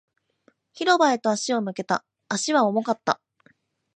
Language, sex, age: Japanese, female, 19-29